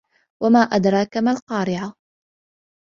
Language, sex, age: Arabic, female, 19-29